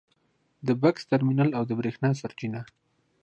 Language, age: Pashto, 19-29